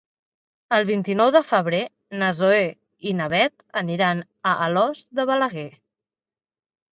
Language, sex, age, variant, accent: Catalan, female, 30-39, Central, central